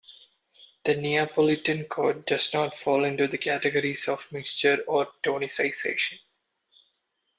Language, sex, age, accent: English, male, 19-29, India and South Asia (India, Pakistan, Sri Lanka)